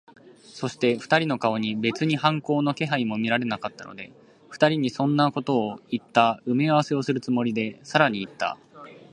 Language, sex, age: Japanese, male, 19-29